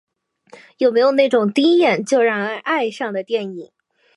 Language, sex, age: Chinese, female, 19-29